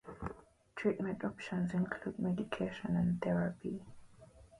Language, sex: English, female